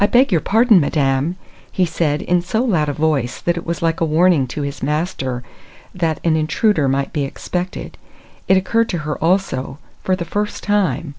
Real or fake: real